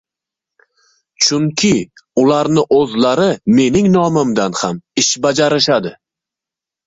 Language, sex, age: Uzbek, male, 19-29